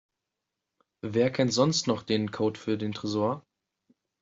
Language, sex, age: German, male, under 19